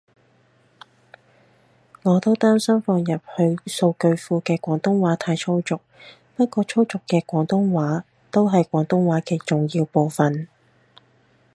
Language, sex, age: Cantonese, female, 19-29